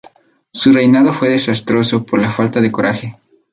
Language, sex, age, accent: Spanish, male, 19-29, México